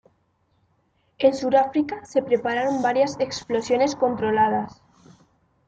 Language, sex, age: Spanish, female, under 19